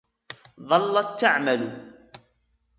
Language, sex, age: Arabic, male, 19-29